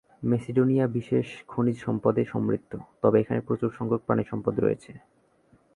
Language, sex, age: Bengali, male, 19-29